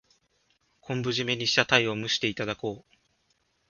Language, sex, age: Japanese, male, 19-29